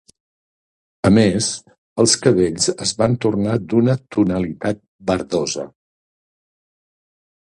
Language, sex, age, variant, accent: Catalan, male, 60-69, Central, Català central